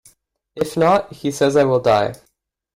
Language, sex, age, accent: English, male, 19-29, Canadian English